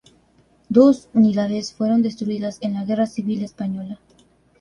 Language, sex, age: Spanish, female, 19-29